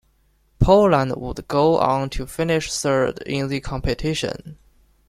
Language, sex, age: English, male, 19-29